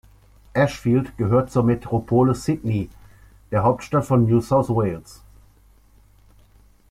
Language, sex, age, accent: German, male, 50-59, Deutschland Deutsch